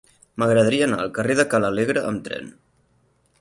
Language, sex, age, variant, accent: Catalan, male, 19-29, Central, Barceloní